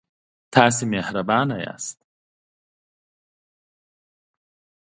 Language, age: Pashto, 30-39